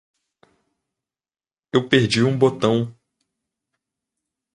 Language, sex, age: Portuguese, male, 19-29